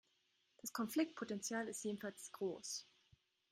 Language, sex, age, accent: German, female, 19-29, Deutschland Deutsch